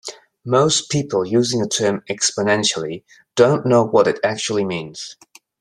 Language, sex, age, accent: English, male, 30-39, England English